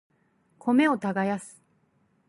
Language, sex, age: Japanese, female, 40-49